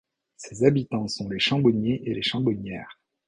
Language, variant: French, Français de métropole